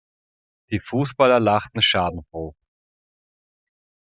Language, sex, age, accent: German, male, 30-39, Österreichisches Deutsch